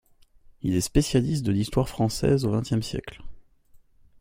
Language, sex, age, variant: French, male, under 19, Français de métropole